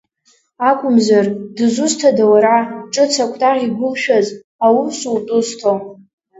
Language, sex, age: Abkhazian, female, under 19